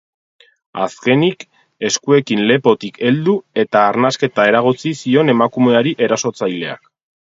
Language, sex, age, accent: Basque, male, 30-39, Erdialdekoa edo Nafarra (Gipuzkoa, Nafarroa)